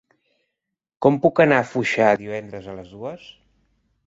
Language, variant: Catalan, Central